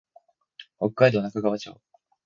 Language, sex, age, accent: Japanese, male, 19-29, 標準語; 東京